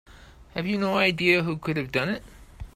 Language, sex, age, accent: English, male, 60-69, United States English